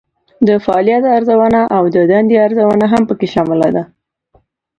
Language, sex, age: Pashto, female, 19-29